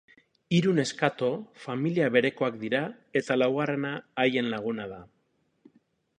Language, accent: Basque, Erdialdekoa edo Nafarra (Gipuzkoa, Nafarroa)